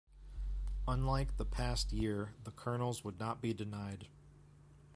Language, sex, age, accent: English, male, 30-39, United States English